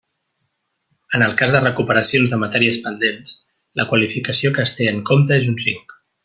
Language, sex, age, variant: Catalan, male, 30-39, Central